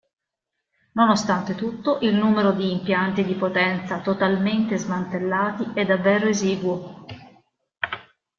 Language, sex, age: Italian, female, 50-59